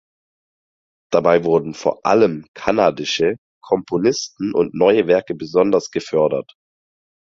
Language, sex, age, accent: German, male, 19-29, Deutschland Deutsch